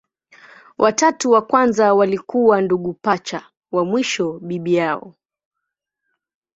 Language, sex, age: Swahili, female, 19-29